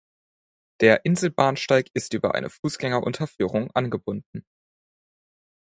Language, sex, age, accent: German, male, under 19, Deutschland Deutsch